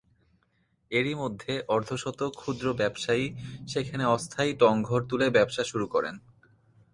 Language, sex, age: Bengali, female, 19-29